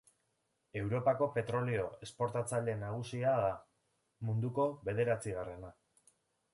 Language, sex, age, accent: Basque, male, 19-29, Erdialdekoa edo Nafarra (Gipuzkoa, Nafarroa)